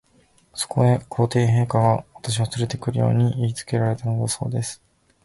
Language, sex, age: Japanese, male, under 19